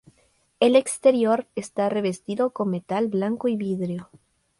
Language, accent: Spanish, Peru